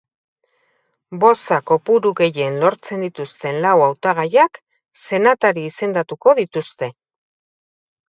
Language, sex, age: Basque, female, 50-59